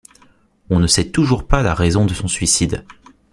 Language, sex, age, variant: French, male, 19-29, Français de métropole